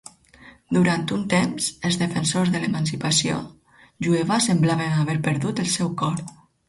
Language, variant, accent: Catalan, Alacantí, valencià